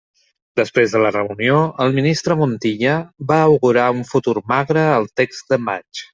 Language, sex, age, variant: Catalan, male, 50-59, Central